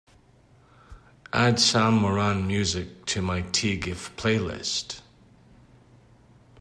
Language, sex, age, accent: English, male, 40-49, United States English